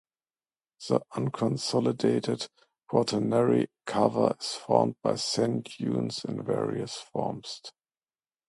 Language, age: English, 30-39